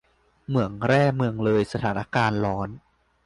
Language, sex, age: Thai, male, 19-29